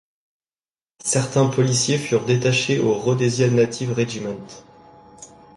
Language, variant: French, Français de métropole